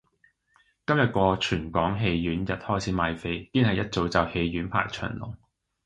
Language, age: Cantonese, 30-39